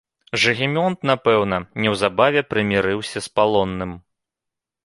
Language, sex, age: Belarusian, male, 30-39